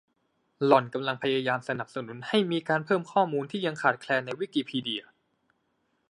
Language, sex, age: Thai, male, 19-29